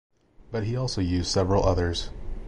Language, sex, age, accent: English, male, 30-39, United States English